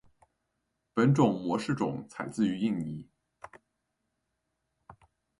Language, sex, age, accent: Chinese, male, 19-29, 出生地：上海市